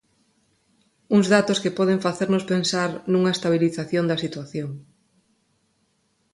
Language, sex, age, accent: Galician, female, 40-49, Neofalante